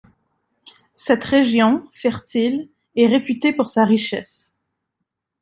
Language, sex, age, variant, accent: French, female, 19-29, Français d'Amérique du Nord, Français du Canada